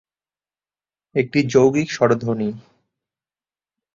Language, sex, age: Bengali, male, 19-29